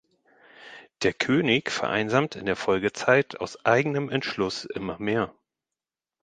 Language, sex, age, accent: German, male, 40-49, Deutschland Deutsch; Hochdeutsch